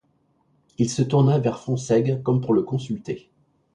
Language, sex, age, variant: French, male, 50-59, Français de métropole